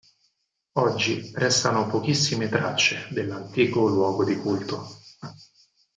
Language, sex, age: Italian, male, 30-39